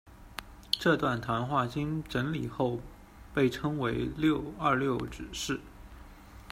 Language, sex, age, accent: Chinese, male, 19-29, 出生地：浙江省